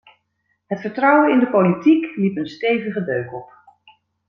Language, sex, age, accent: Dutch, female, 40-49, Nederlands Nederlands